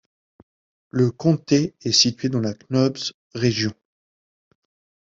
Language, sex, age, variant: French, male, 19-29, Français de métropole